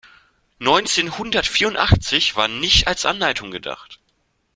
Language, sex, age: German, male, 19-29